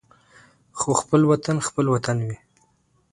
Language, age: Pashto, 19-29